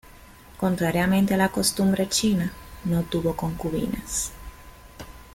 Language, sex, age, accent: Spanish, female, 19-29, Caribe: Cuba, Venezuela, Puerto Rico, República Dominicana, Panamá, Colombia caribeña, México caribeño, Costa del golfo de México